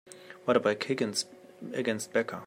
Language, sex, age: English, male, 19-29